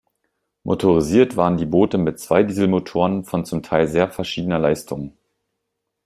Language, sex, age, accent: German, male, 30-39, Deutschland Deutsch